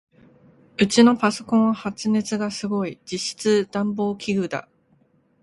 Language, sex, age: Japanese, female, 19-29